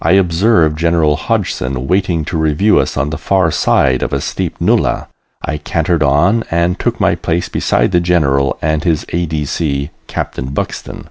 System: none